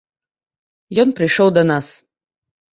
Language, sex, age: Belarusian, female, 30-39